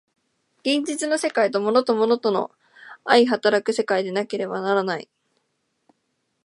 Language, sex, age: Japanese, female, 19-29